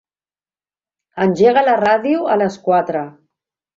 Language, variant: Catalan, Central